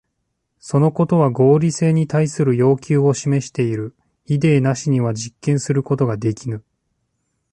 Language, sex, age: Japanese, male, 30-39